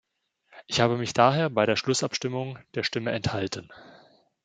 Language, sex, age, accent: German, male, 30-39, Deutschland Deutsch